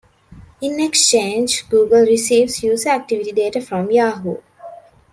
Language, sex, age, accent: English, female, 19-29, India and South Asia (India, Pakistan, Sri Lanka)